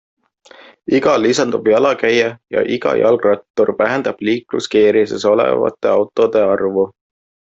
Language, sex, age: Estonian, male, 19-29